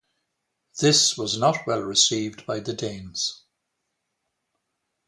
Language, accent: English, Irish English